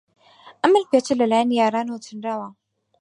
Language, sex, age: Central Kurdish, female, 19-29